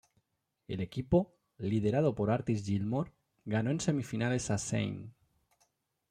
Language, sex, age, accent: Spanish, male, 40-49, España: Norte peninsular (Asturias, Castilla y León, Cantabria, País Vasco, Navarra, Aragón, La Rioja, Guadalajara, Cuenca)